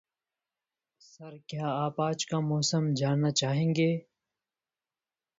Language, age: English, 19-29